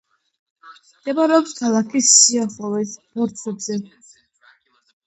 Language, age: Georgian, under 19